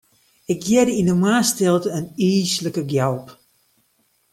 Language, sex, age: Western Frisian, female, 50-59